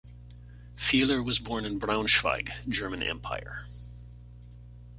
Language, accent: English, Canadian English